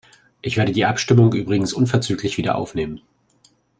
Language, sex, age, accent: German, male, 30-39, Deutschland Deutsch